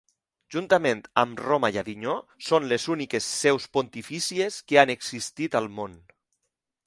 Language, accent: Catalan, valencià